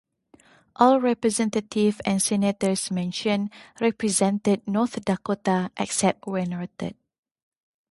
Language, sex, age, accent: English, female, 30-39, Malaysian English